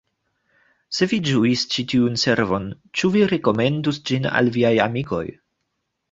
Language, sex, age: Esperanto, male, 19-29